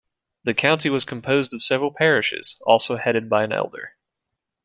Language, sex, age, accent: English, male, 19-29, United States English